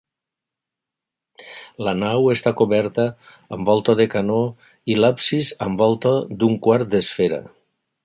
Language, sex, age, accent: Catalan, male, 60-69, valencià